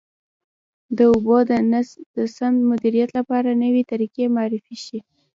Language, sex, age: Pashto, female, under 19